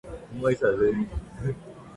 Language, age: English, 19-29